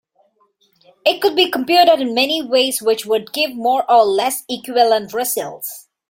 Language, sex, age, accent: English, female, 19-29, India and South Asia (India, Pakistan, Sri Lanka)